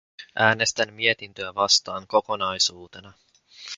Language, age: Finnish, 19-29